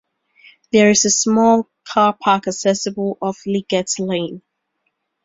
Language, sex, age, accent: English, female, 19-29, England English